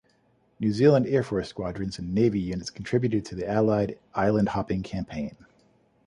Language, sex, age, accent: English, male, 40-49, United States English